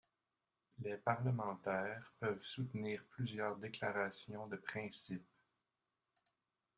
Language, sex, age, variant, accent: French, male, 30-39, Français d'Amérique du Nord, Français du Canada